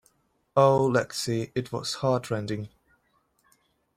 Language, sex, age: English, male, 19-29